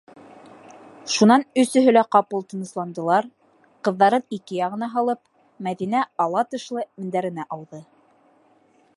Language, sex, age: Bashkir, female, 19-29